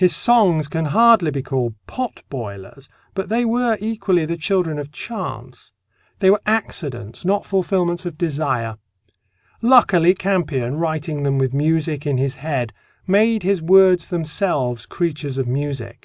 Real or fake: real